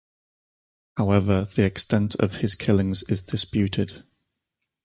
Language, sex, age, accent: English, male, 30-39, England English